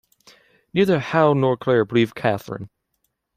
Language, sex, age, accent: English, male, under 19, United States English